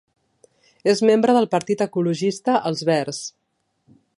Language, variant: Catalan, Central